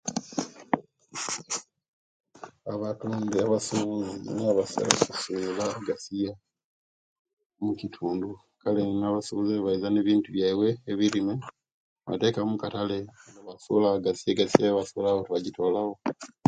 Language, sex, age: Kenyi, male, 30-39